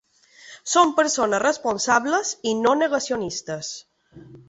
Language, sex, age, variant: Catalan, female, 30-39, Balear